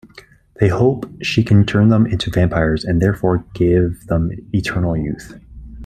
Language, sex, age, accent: English, male, 19-29, Canadian English